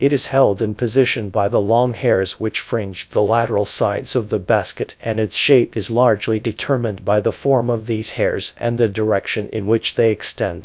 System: TTS, GradTTS